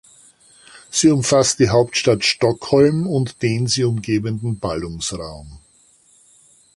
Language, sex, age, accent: German, male, 60-69, Österreichisches Deutsch